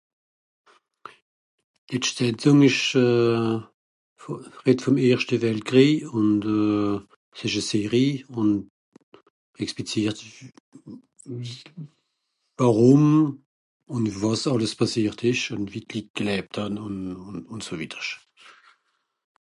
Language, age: Swiss German, 60-69